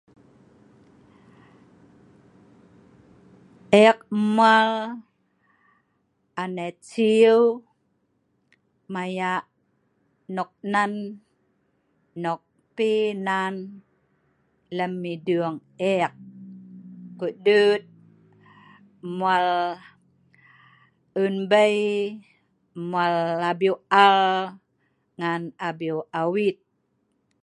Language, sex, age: Sa'ban, female, 50-59